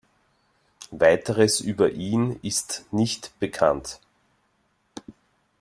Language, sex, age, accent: German, male, 40-49, Österreichisches Deutsch